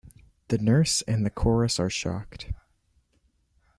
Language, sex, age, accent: English, male, under 19, Canadian English